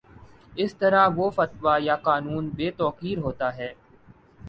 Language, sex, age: Urdu, male, 19-29